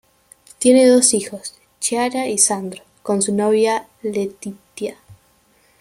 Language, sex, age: Spanish, female, under 19